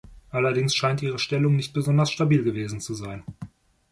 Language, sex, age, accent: German, male, 30-39, Deutschland Deutsch